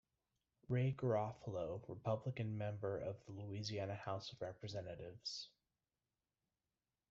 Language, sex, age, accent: English, male, 30-39, United States English